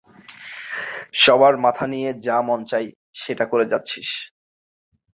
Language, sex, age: Bengali, male, 19-29